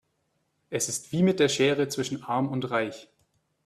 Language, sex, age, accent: German, male, 19-29, Deutschland Deutsch